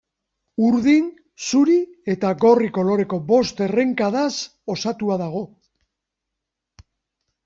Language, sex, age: Basque, male, 50-59